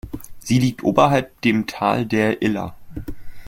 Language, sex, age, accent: German, male, under 19, Deutschland Deutsch